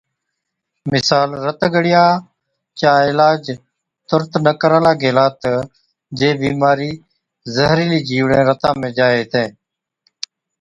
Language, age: Od, 40-49